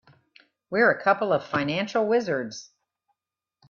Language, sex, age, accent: English, female, 50-59, United States English